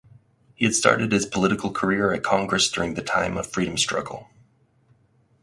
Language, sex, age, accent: English, male, 30-39, United States English